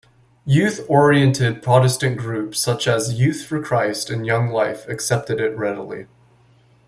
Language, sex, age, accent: English, male, 19-29, United States English